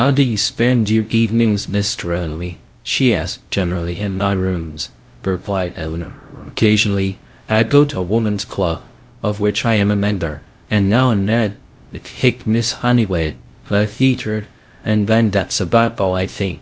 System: TTS, VITS